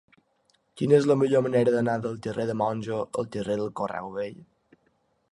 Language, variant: Catalan, Balear